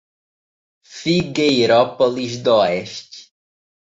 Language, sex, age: Portuguese, male, 19-29